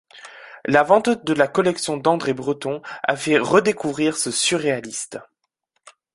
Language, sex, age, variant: French, male, 19-29, Français de métropole